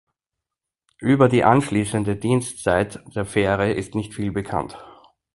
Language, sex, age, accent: German, male, 40-49, Österreichisches Deutsch